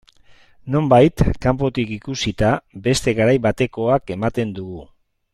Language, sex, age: Basque, male, 60-69